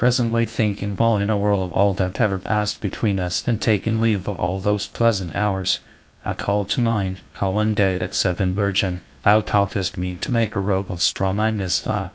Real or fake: fake